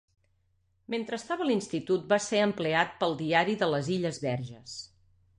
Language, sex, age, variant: Catalan, female, 40-49, Nord-Occidental